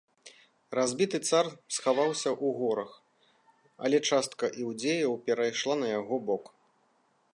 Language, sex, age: Belarusian, male, 40-49